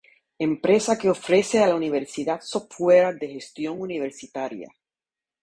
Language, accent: Spanish, Caribe: Cuba, Venezuela, Puerto Rico, República Dominicana, Panamá, Colombia caribeña, México caribeño, Costa del golfo de México